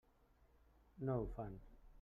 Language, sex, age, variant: Catalan, male, 50-59, Central